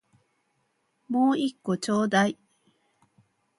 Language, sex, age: Japanese, female, 40-49